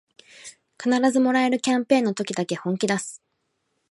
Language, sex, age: Japanese, female, 19-29